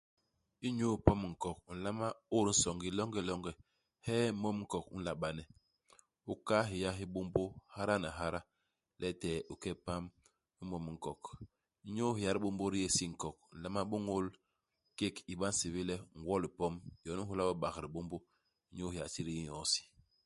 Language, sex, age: Basaa, male, 50-59